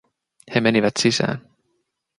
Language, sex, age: Finnish, male, 30-39